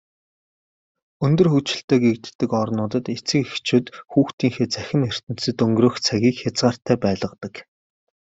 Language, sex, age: Mongolian, male, 30-39